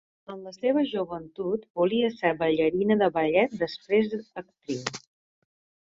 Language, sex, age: Catalan, female, 40-49